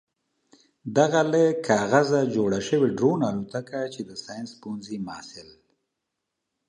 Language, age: Pashto, 50-59